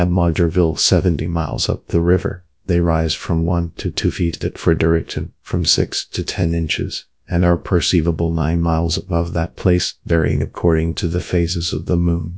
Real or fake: fake